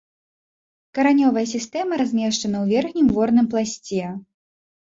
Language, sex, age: Belarusian, female, 19-29